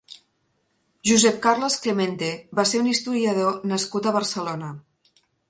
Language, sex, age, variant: Catalan, female, 50-59, Central